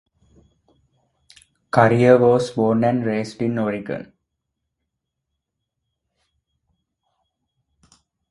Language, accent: English, India and South Asia (India, Pakistan, Sri Lanka)